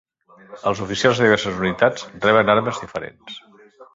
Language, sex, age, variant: Catalan, male, 60-69, Central